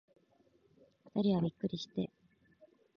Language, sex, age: Japanese, female, 19-29